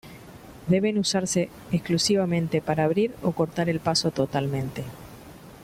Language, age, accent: Spanish, 50-59, Rioplatense: Argentina, Uruguay, este de Bolivia, Paraguay